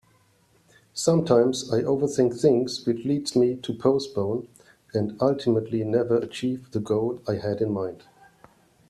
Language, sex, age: English, male, 40-49